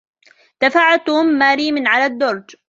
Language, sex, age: Arabic, female, 19-29